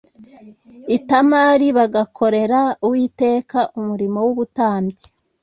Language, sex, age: Kinyarwanda, female, 19-29